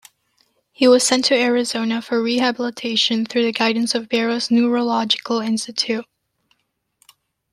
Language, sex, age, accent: English, female, under 19, United States English